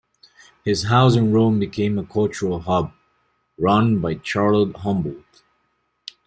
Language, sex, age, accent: English, male, 19-29, United States English